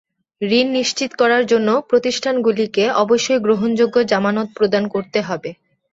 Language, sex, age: Bengali, female, 19-29